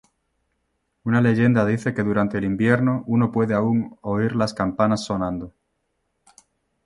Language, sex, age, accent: Spanish, male, 30-39, España: Norte peninsular (Asturias, Castilla y León, Cantabria, País Vasco, Navarra, Aragón, La Rioja, Guadalajara, Cuenca)